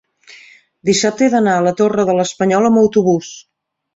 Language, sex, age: Catalan, female, 40-49